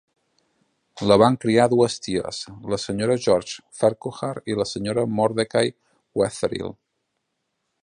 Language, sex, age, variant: Catalan, male, 30-39, Central